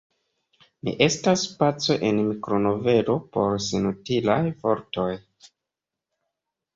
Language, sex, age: Esperanto, male, 30-39